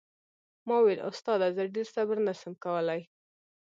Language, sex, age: Pashto, female, 19-29